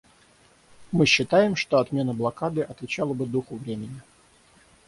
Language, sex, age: Russian, male, 30-39